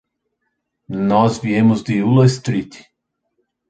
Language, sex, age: Portuguese, male, 30-39